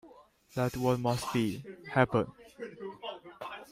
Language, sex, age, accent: English, male, under 19, United States English